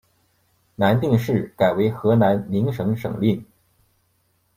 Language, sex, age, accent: Chinese, male, 40-49, 出生地：山东省